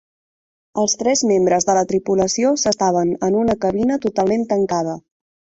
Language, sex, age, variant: Catalan, female, 19-29, Central